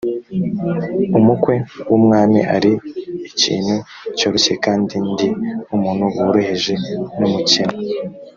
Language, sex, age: Kinyarwanda, male, 19-29